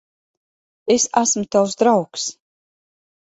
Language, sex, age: Latvian, female, 40-49